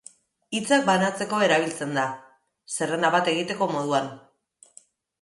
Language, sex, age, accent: Basque, female, 40-49, Mendebalekoa (Araba, Bizkaia, Gipuzkoako mendebaleko herri batzuk)